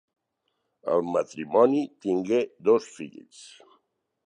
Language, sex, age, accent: Catalan, male, 60-69, Barceloní